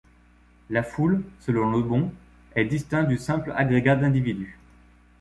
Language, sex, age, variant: French, male, 40-49, Français de métropole